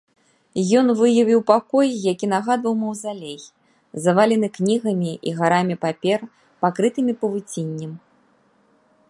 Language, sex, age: Belarusian, female, 40-49